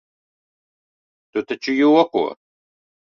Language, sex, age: Latvian, male, 40-49